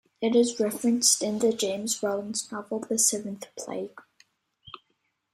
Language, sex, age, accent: English, male, 30-39, United States English